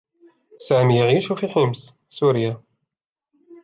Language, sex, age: Arabic, male, 19-29